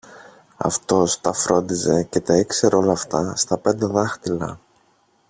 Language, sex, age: Greek, male, 30-39